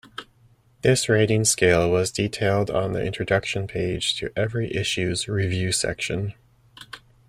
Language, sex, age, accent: English, male, 30-39, United States English